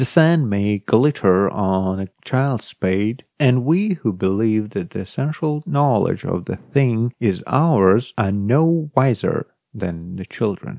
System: none